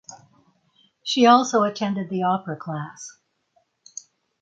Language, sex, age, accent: English, female, 80-89, United States English